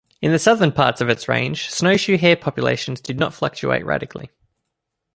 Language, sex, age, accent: English, male, 19-29, Australian English